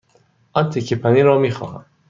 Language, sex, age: Persian, male, 30-39